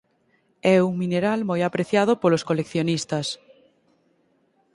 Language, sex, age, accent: Galician, female, 19-29, Oriental (común en zona oriental)